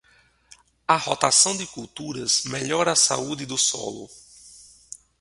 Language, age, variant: Portuguese, 30-39, Portuguese (Brasil)